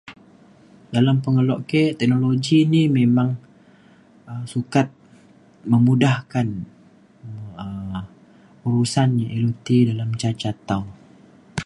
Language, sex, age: Mainstream Kenyah, male, 19-29